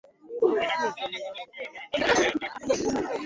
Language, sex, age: Swahili, male, 19-29